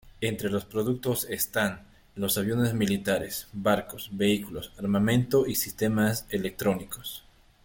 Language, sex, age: Spanish, male, 30-39